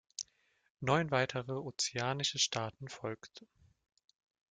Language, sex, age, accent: German, male, 19-29, Deutschland Deutsch